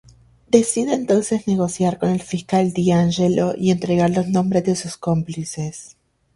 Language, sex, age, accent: Spanish, female, 19-29, Caribe: Cuba, Venezuela, Puerto Rico, República Dominicana, Panamá, Colombia caribeña, México caribeño, Costa del golfo de México